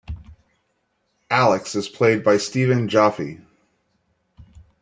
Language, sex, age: English, male, 40-49